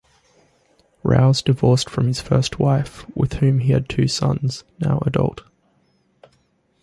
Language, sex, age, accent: English, male, 30-39, Australian English